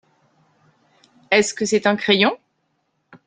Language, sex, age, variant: French, female, 40-49, Français de métropole